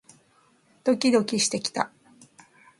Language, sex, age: Japanese, female, 50-59